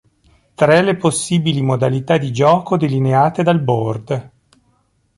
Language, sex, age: Italian, male, 40-49